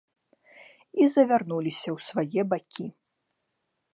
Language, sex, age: Belarusian, female, 19-29